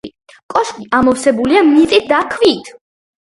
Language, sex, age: Georgian, female, under 19